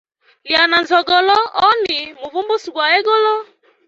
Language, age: Hemba, 30-39